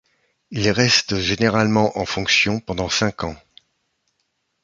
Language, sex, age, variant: French, male, 60-69, Français de métropole